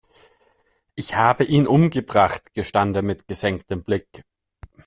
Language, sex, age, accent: German, male, 30-39, Österreichisches Deutsch